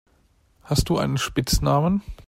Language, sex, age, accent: German, male, 19-29, Deutschland Deutsch